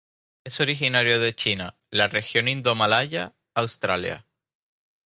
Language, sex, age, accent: Spanish, male, 19-29, España: Islas Canarias